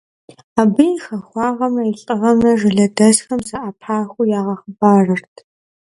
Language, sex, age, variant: Kabardian, female, under 19, Адыгэбзэ (Къэбэрдей, Кирил, псоми зэдай)